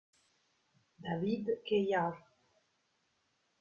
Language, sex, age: Italian, female, 19-29